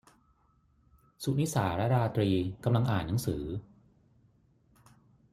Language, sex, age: Thai, male, 40-49